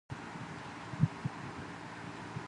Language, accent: English, Filipino